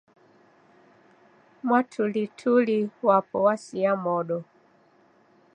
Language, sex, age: Taita, female, 60-69